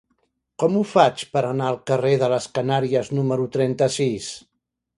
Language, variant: Catalan, Central